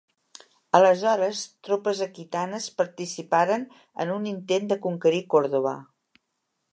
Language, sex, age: Catalan, female, 60-69